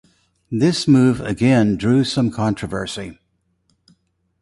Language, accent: English, United States English